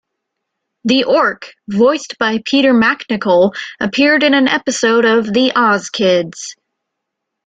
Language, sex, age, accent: English, female, 19-29, United States English